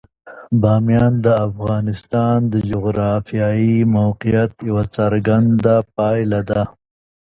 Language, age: Pashto, 40-49